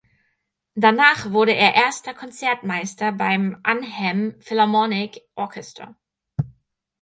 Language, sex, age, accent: German, female, 19-29, Deutschland Deutsch